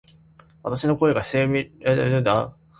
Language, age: Japanese, 19-29